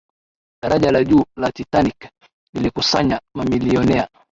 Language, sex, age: Swahili, male, 19-29